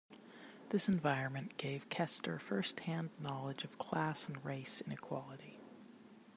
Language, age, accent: English, 19-29, United States English